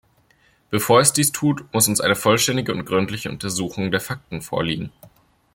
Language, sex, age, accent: German, male, 19-29, Deutschland Deutsch